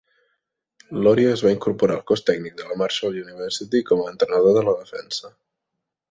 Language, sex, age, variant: Catalan, male, 19-29, Central